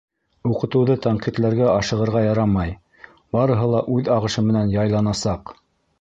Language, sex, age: Bashkir, male, 60-69